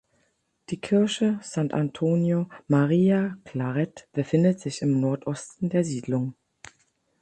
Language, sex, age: German, female, 40-49